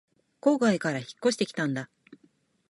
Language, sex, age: Japanese, female, 40-49